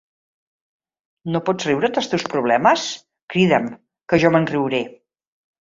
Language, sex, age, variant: Catalan, female, 50-59, Central